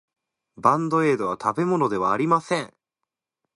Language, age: Japanese, 19-29